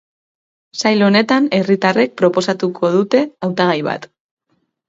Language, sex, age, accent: Basque, female, 30-39, Mendebalekoa (Araba, Bizkaia, Gipuzkoako mendebaleko herri batzuk)